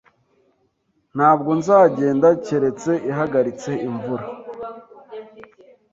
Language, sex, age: Kinyarwanda, male, 19-29